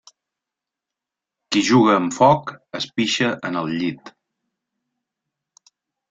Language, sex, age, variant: Catalan, male, 40-49, Central